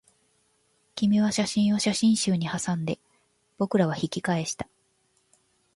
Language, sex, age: Japanese, female, 50-59